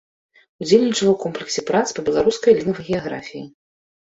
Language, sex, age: Belarusian, female, 30-39